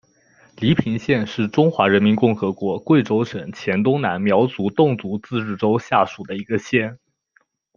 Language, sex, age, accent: Chinese, male, 19-29, 出生地：浙江省